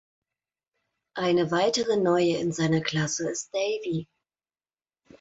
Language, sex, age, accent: German, female, 30-39, Deutschland Deutsch